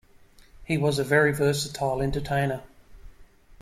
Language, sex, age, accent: English, male, 50-59, Australian English